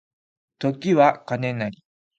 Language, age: Japanese, 19-29